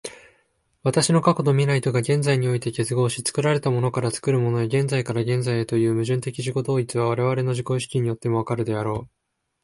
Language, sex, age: Japanese, male, 19-29